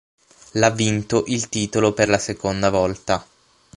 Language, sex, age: Italian, male, 19-29